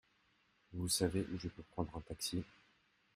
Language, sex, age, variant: French, male, 40-49, Français de métropole